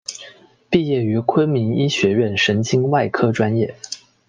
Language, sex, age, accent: Chinese, male, 19-29, 出生地：广东省